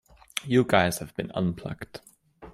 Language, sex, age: English, male, under 19